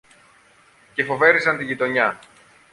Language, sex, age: Greek, male, 40-49